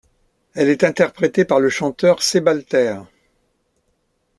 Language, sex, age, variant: French, male, 70-79, Français de métropole